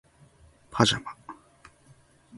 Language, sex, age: Japanese, male, 19-29